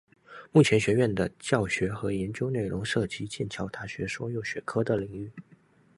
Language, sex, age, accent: Chinese, male, 19-29, 出生地：福建省